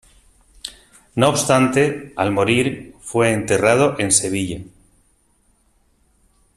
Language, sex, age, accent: Spanish, male, 50-59, España: Sur peninsular (Andalucia, Extremadura, Murcia)